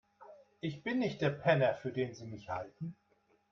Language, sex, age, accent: German, male, 60-69, Deutschland Deutsch